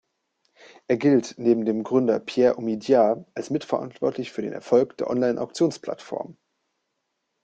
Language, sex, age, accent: German, male, 19-29, Deutschland Deutsch